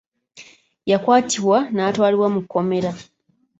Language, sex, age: Ganda, female, 19-29